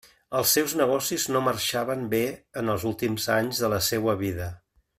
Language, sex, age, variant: Catalan, male, 50-59, Central